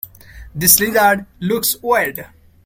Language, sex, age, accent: English, male, 19-29, India and South Asia (India, Pakistan, Sri Lanka)